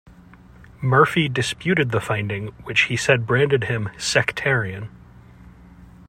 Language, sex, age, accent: English, male, 30-39, United States English